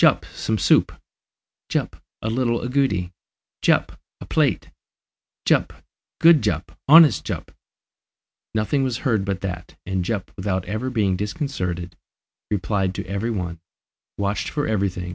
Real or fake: real